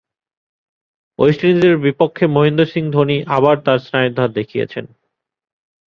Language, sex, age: Bengali, male, 30-39